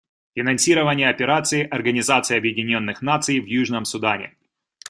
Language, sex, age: Russian, male, 30-39